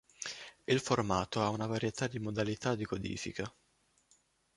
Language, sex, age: Italian, male, 19-29